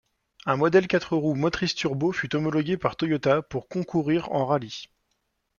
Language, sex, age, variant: French, male, 30-39, Français de métropole